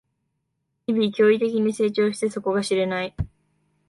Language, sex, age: Japanese, female, 19-29